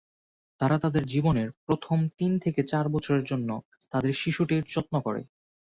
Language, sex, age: Bengali, male, 19-29